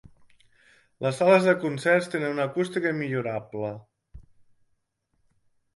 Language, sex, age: Catalan, male, 30-39